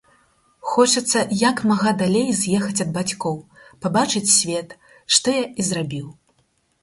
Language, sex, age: Belarusian, female, 30-39